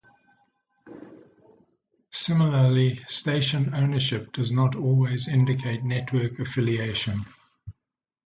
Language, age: English, 60-69